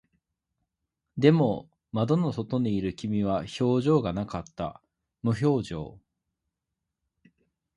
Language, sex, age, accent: Japanese, male, 30-39, 関西弁